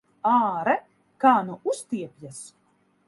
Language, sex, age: Latvian, female, 40-49